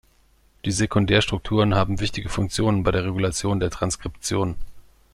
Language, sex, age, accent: German, male, 40-49, Deutschland Deutsch